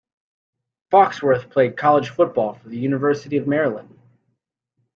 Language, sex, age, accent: English, male, 30-39, United States English